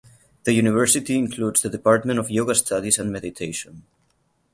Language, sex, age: English, male, 19-29